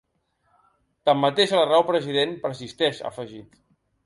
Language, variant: Catalan, Central